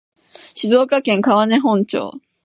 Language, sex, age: Japanese, female, 19-29